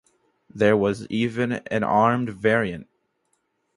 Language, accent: English, United States English